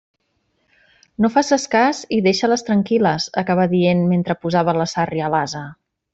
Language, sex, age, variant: Catalan, female, 40-49, Central